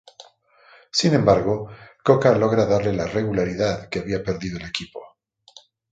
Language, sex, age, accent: Spanish, male, 50-59, Andino-Pacífico: Colombia, Perú, Ecuador, oeste de Bolivia y Venezuela andina